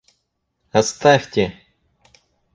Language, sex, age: Russian, male, 19-29